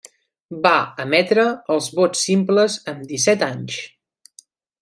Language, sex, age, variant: Catalan, male, 19-29, Central